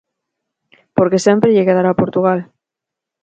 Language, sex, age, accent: Galician, female, 19-29, Central (gheada)